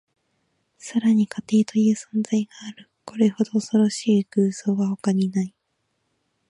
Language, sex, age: Japanese, female, 19-29